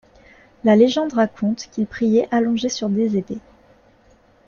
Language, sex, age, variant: French, female, 19-29, Français de métropole